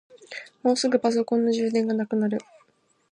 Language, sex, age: Japanese, female, 19-29